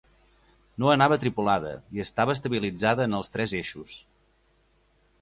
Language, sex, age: Catalan, male, 30-39